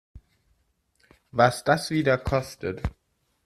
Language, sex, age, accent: German, male, 19-29, Deutschland Deutsch